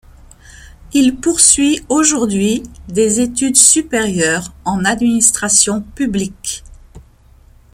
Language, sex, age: French, female, 50-59